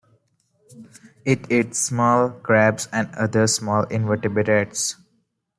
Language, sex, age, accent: English, male, 19-29, India and South Asia (India, Pakistan, Sri Lanka)